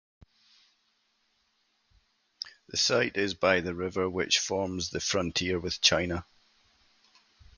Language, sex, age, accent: English, male, 40-49, Scottish English